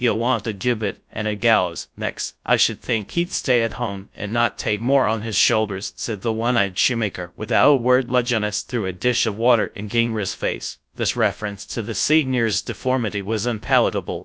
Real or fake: fake